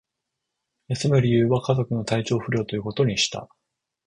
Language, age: Japanese, 19-29